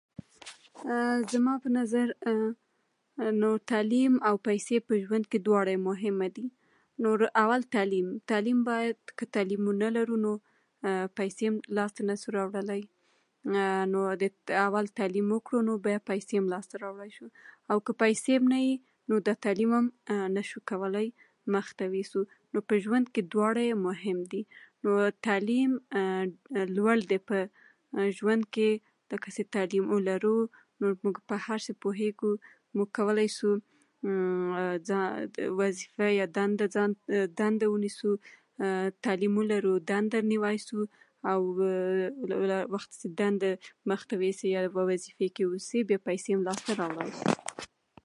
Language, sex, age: Pashto, female, 19-29